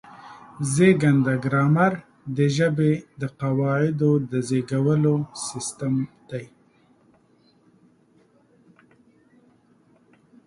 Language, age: Pashto, 40-49